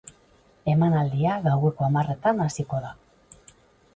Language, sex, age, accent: Basque, female, 50-59, Mendebalekoa (Araba, Bizkaia, Gipuzkoako mendebaleko herri batzuk)